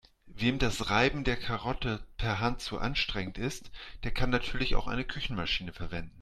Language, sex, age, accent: German, male, 40-49, Deutschland Deutsch